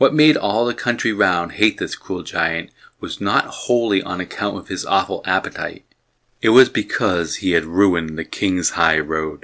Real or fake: real